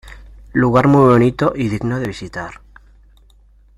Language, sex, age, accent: Spanish, male, 30-39, España: Centro-Sur peninsular (Madrid, Toledo, Castilla-La Mancha)